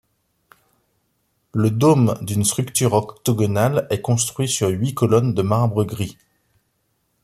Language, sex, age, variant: French, male, 30-39, Français des départements et régions d'outre-mer